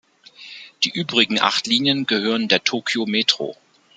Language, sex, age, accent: German, male, 40-49, Deutschland Deutsch